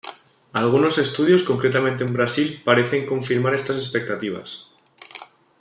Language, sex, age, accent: Spanish, male, 19-29, España: Centro-Sur peninsular (Madrid, Toledo, Castilla-La Mancha)